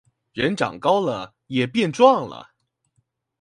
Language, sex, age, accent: Chinese, male, 19-29, 出生地：臺北市